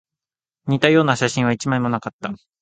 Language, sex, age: Japanese, male, 19-29